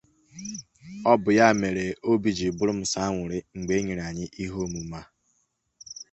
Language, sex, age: Igbo, male, 19-29